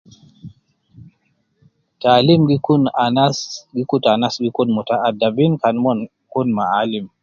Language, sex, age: Nubi, male, 50-59